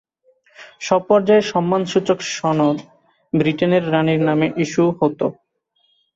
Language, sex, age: Bengali, male, 19-29